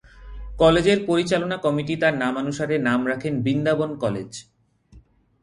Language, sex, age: Bengali, male, 19-29